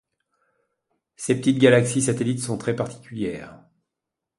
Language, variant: French, Français de métropole